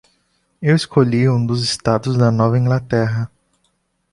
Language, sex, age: Portuguese, male, 19-29